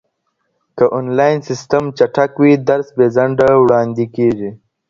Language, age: Pashto, under 19